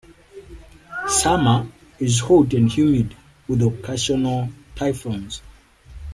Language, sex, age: English, male, 19-29